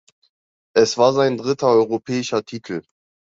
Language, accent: German, Deutschland Deutsch